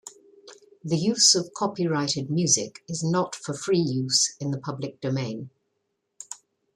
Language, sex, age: English, female, 60-69